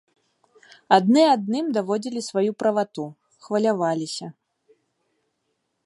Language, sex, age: Belarusian, female, 19-29